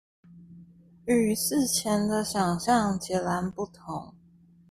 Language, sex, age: Chinese, female, 19-29